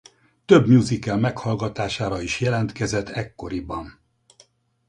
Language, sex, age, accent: Hungarian, male, 70-79, budapesti